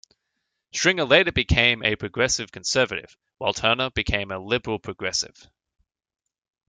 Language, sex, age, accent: English, male, 19-29, Australian English